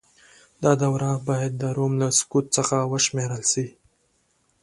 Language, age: Pashto, 19-29